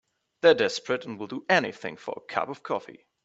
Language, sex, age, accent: English, male, 19-29, United States English